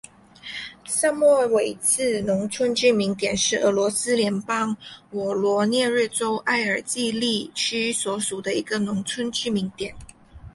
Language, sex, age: Chinese, female, under 19